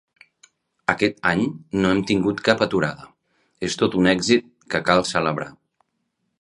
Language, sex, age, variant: Catalan, male, 40-49, Central